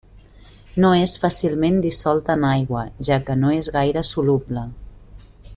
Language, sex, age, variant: Catalan, female, 40-49, Nord-Occidental